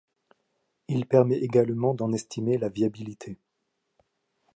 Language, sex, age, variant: French, male, 30-39, Français de métropole